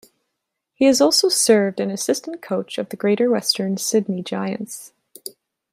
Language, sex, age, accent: English, female, 19-29, Canadian English